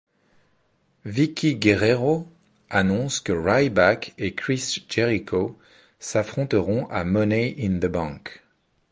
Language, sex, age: French, male, 40-49